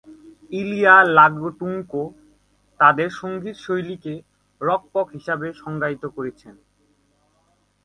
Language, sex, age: Bengali, male, 19-29